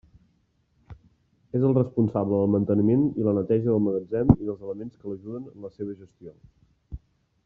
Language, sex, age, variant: Catalan, male, 19-29, Central